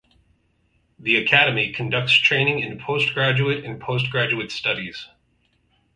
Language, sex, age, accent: English, male, 40-49, United States English